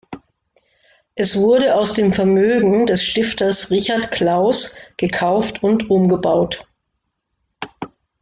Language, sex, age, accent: German, female, 50-59, Deutschland Deutsch